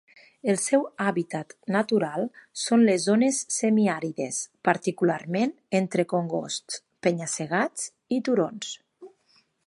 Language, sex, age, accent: Catalan, female, 30-39, Lleidatà